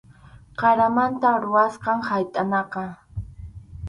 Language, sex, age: Arequipa-La Unión Quechua, female, under 19